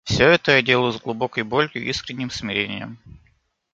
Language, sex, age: Russian, male, 19-29